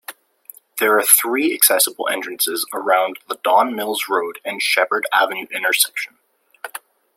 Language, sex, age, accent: English, male, 19-29, United States English